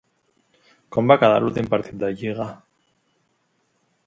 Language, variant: Catalan, Central